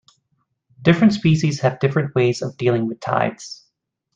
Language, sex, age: English, male, 30-39